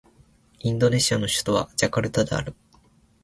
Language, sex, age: Japanese, male, under 19